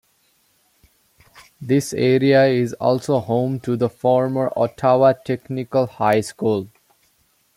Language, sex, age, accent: English, male, under 19, India and South Asia (India, Pakistan, Sri Lanka)